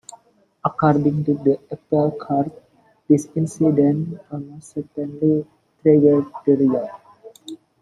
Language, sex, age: English, male, 19-29